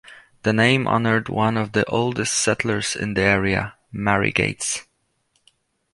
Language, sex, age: English, male, 30-39